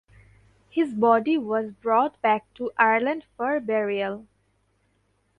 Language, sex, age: English, female, 19-29